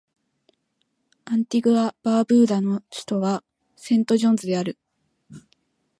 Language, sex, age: Japanese, female, 19-29